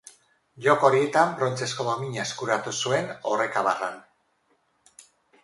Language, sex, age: Basque, female, 50-59